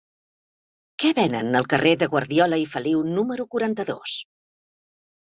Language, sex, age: Catalan, female, 50-59